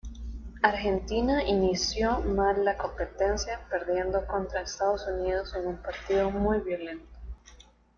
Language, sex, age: Spanish, female, 19-29